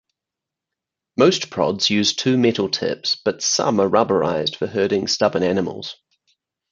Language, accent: English, England English; New Zealand English